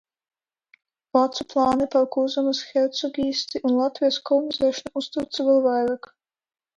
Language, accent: Latvian, Krievu